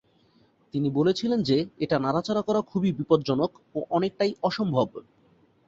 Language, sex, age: Bengali, male, 30-39